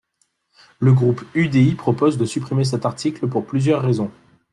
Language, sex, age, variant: French, female, 19-29, Français de métropole